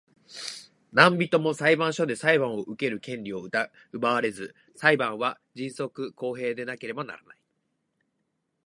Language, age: Japanese, 19-29